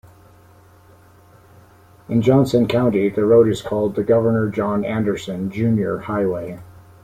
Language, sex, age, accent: English, male, 60-69, Canadian English